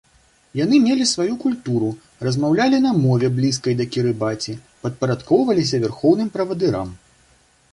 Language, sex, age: Belarusian, male, 30-39